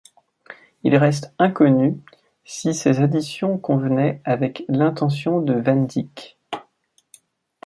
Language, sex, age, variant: French, male, 19-29, Français de métropole